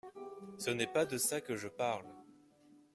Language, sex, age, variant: French, male, 19-29, Français de métropole